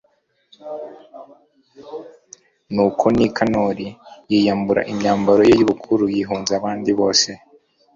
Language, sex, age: Kinyarwanda, male, 19-29